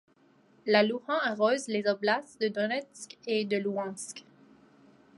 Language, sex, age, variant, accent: French, female, 19-29, Français d'Amérique du Nord, Français du Canada